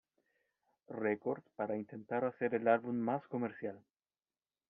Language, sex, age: Spanish, male, 30-39